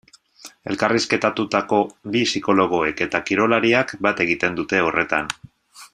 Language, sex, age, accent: Basque, male, 30-39, Mendebalekoa (Araba, Bizkaia, Gipuzkoako mendebaleko herri batzuk)